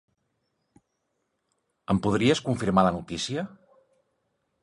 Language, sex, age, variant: Catalan, male, 40-49, Central